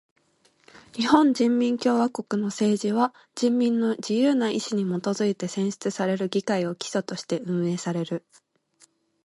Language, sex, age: Japanese, female, 19-29